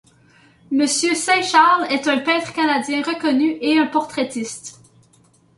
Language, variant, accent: French, Français d'Amérique du Nord, Français du Canada